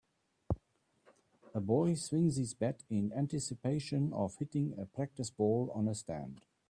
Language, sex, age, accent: English, male, 60-69, Southern African (South Africa, Zimbabwe, Namibia)